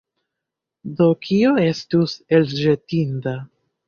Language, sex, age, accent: Esperanto, male, 19-29, Internacia